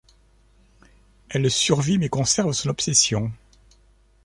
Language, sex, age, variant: French, male, 50-59, Français de métropole